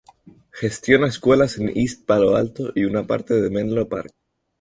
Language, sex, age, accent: Spanish, male, 19-29, España: Islas Canarias